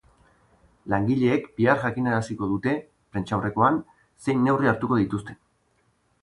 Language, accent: Basque, Erdialdekoa edo Nafarra (Gipuzkoa, Nafarroa)